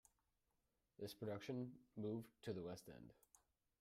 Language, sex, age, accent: English, male, 19-29, United States English